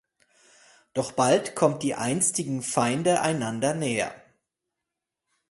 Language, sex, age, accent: German, male, 40-49, Deutschland Deutsch